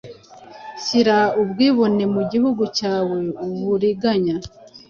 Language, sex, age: Kinyarwanda, female, 19-29